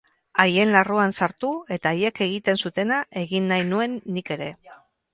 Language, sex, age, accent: Basque, female, 50-59, Erdialdekoa edo Nafarra (Gipuzkoa, Nafarroa)